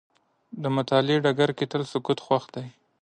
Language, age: Pashto, 19-29